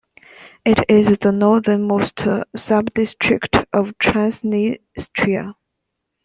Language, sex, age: English, female, 19-29